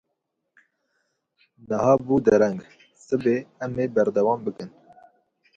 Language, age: Kurdish, 19-29